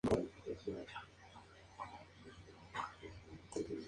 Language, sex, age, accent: Spanish, male, 19-29, México